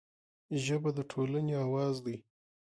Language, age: Pashto, 40-49